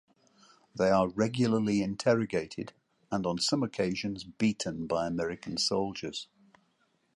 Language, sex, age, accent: English, male, 70-79, England English